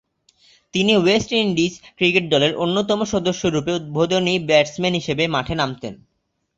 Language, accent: Bengali, Bengali